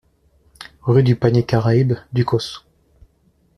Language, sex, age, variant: French, male, 30-39, Français de métropole